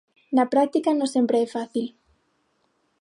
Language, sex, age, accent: Galician, female, under 19, Normativo (estándar); Neofalante